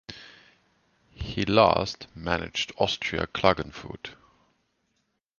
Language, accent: English, England English